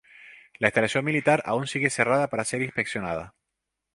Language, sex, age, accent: Spanish, male, 50-59, España: Islas Canarias